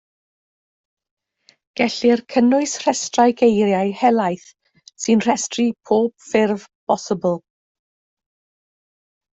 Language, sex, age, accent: Welsh, female, 50-59, Y Deyrnas Unedig Cymraeg